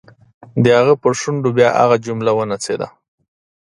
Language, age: Pashto, 30-39